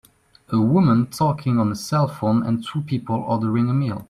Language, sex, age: English, male, 19-29